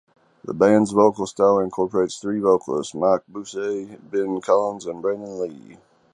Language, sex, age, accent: English, male, 30-39, United States English